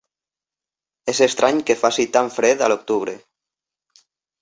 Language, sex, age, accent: Catalan, male, 30-39, valencià